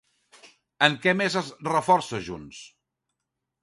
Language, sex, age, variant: Catalan, male, 50-59, Central